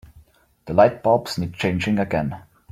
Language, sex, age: English, male, 19-29